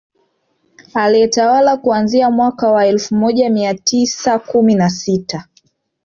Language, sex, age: Swahili, female, 19-29